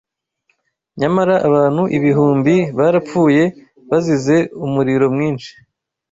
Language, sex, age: Kinyarwanda, male, 19-29